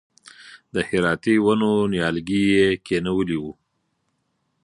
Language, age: Pashto, 40-49